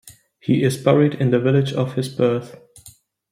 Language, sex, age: English, male, 19-29